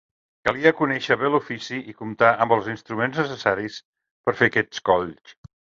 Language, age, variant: Catalan, 60-69, Central